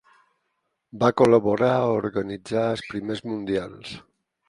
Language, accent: Catalan, mallorquí